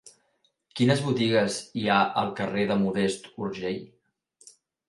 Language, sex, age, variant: Catalan, male, 19-29, Central